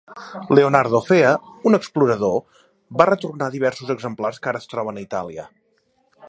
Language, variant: Catalan, Nord-Occidental